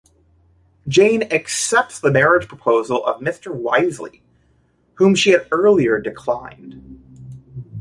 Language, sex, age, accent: English, male, 30-39, United States English